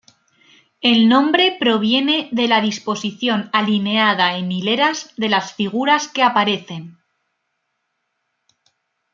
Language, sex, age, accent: Spanish, female, 19-29, España: Norte peninsular (Asturias, Castilla y León, Cantabria, País Vasco, Navarra, Aragón, La Rioja, Guadalajara, Cuenca)